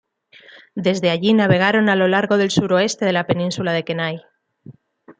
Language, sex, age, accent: Spanish, female, 30-39, España: Centro-Sur peninsular (Madrid, Toledo, Castilla-La Mancha)